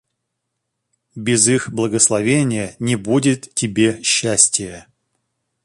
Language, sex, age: Russian, male, 40-49